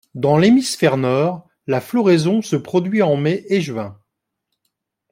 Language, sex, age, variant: French, male, 50-59, Français de métropole